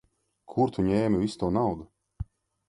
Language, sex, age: Latvian, male, 40-49